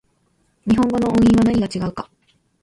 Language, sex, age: Japanese, female, 19-29